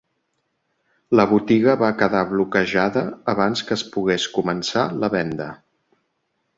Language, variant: Catalan, Central